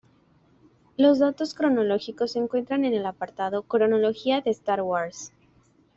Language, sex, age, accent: Spanish, female, 19-29, México